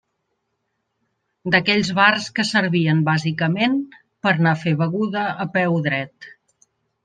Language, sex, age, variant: Catalan, female, 50-59, Central